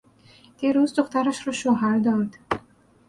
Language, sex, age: Persian, female, 40-49